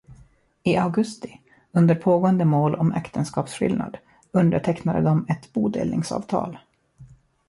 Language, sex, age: Swedish, male, 30-39